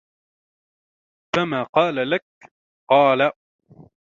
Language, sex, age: Arabic, male, 19-29